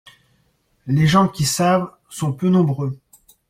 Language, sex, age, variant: French, male, 40-49, Français de métropole